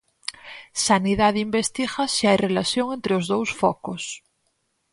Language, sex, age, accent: Galician, female, 30-39, Atlántico (seseo e gheada)